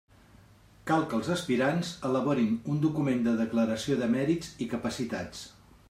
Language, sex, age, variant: Catalan, male, 50-59, Central